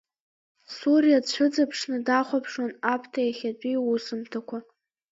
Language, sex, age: Abkhazian, female, under 19